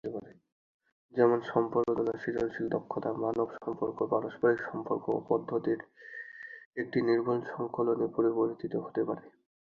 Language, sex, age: Bengali, male, 19-29